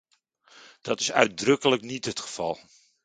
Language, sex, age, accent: Dutch, male, 40-49, Nederlands Nederlands